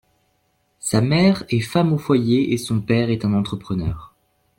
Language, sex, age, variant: French, male, 19-29, Français de métropole